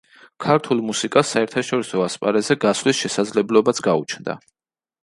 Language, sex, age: Georgian, male, 19-29